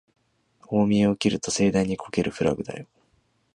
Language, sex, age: Japanese, male, 19-29